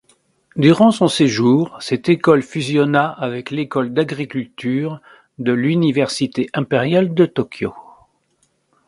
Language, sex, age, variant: French, male, 60-69, Français de métropole